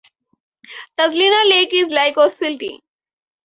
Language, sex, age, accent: English, female, 19-29, United States English